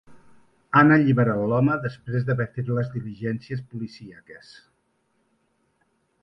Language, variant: Catalan, Central